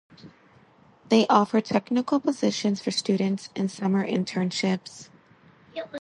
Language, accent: English, United States English